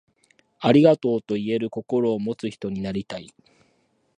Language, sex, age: Japanese, male, 30-39